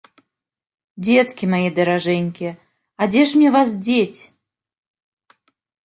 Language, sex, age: Belarusian, female, 30-39